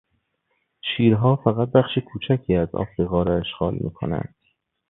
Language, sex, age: Persian, male, 19-29